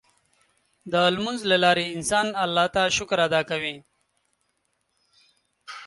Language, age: Pashto, 19-29